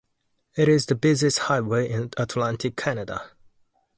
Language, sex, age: English, male, 19-29